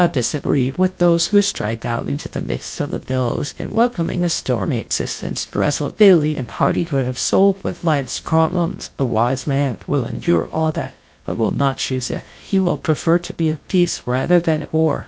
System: TTS, GlowTTS